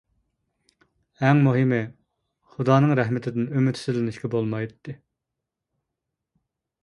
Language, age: Uyghur, 40-49